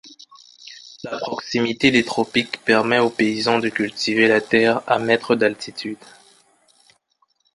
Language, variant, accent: French, Français d'Afrique subsaharienne et des îles africaines, Français du Cameroun